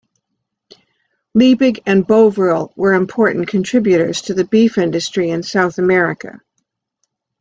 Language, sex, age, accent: English, female, 70-79, United States English